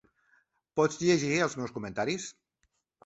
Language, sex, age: Catalan, male, 50-59